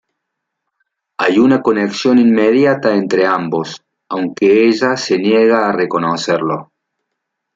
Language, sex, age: Spanish, male, 50-59